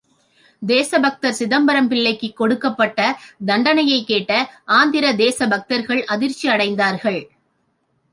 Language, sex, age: Tamil, female, 40-49